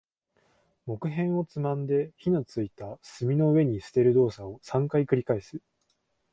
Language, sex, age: Japanese, male, 19-29